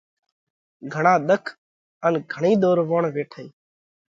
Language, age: Parkari Koli, 19-29